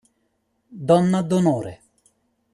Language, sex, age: Italian, male, 19-29